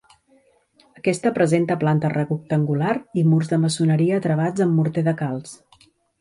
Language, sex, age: Catalan, female, 50-59